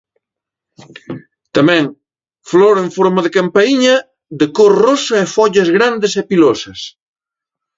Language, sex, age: Galician, male, 40-49